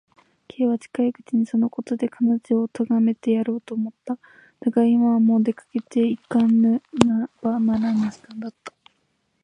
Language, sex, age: Japanese, female, 19-29